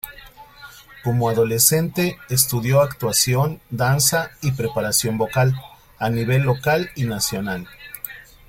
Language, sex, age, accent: Spanish, male, 40-49, México